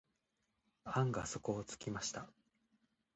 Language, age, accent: Japanese, 19-29, 標準語